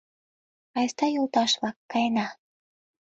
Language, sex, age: Mari, female, 19-29